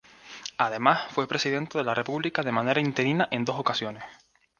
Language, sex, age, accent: Spanish, male, 19-29, España: Islas Canarias